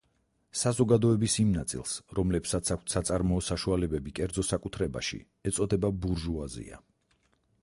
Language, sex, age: Georgian, male, 40-49